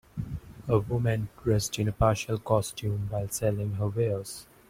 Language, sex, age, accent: English, male, 19-29, India and South Asia (India, Pakistan, Sri Lanka)